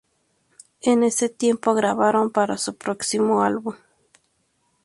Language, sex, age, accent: Spanish, female, 19-29, México